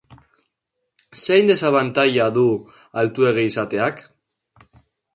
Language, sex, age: Basque, male, under 19